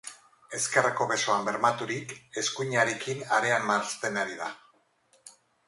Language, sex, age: Basque, female, 50-59